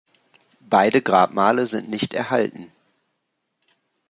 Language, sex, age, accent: German, male, 30-39, Deutschland Deutsch